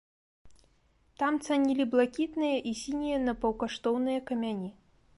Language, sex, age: Belarusian, female, 19-29